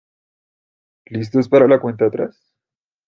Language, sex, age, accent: Spanish, male, under 19, Andino-Pacífico: Colombia, Perú, Ecuador, oeste de Bolivia y Venezuela andina